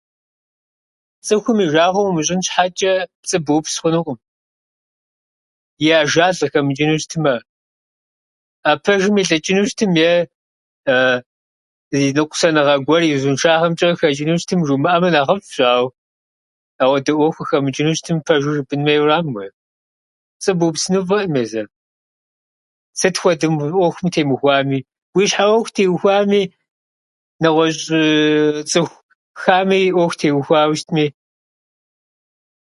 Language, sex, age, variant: Kabardian, male, 50-59, Адыгэбзэ (Къэбэрдей, Кирил, псоми зэдай)